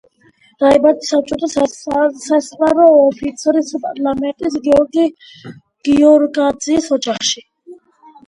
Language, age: Georgian, 30-39